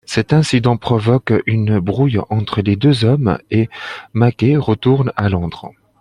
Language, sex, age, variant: French, male, 30-39, Français de métropole